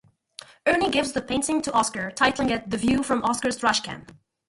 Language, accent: English, United States English